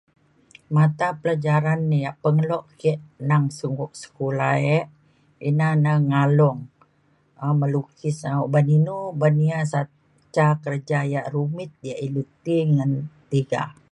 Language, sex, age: Mainstream Kenyah, female, 60-69